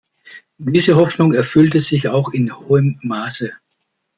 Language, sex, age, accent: German, male, 60-69, Deutschland Deutsch